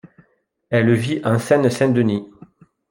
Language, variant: French, Français de métropole